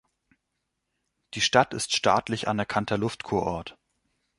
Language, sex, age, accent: German, male, 19-29, Deutschland Deutsch